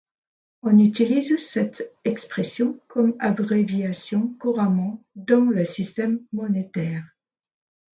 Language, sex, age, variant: French, female, 50-59, Français de métropole